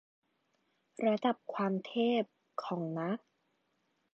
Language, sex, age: Thai, female, 19-29